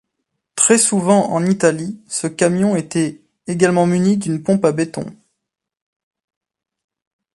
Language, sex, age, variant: French, male, 19-29, Français de métropole